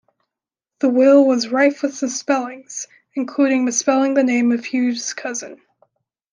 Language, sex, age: English, female, under 19